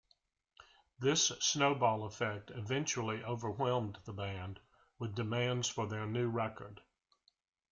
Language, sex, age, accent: English, male, 60-69, United States English